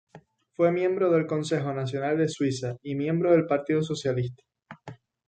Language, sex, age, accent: Spanish, male, 19-29, España: Islas Canarias